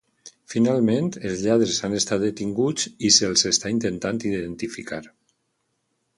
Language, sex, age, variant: Catalan, male, 60-69, Valencià central